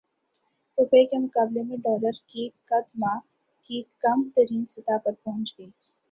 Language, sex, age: Urdu, female, 19-29